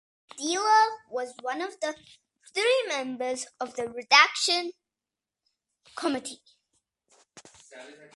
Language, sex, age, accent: English, male, under 19, Australian English